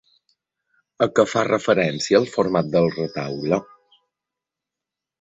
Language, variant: Catalan, Balear